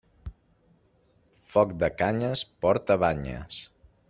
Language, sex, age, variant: Catalan, male, 30-39, Central